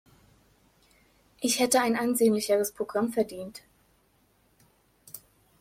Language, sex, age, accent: German, female, 19-29, Deutschland Deutsch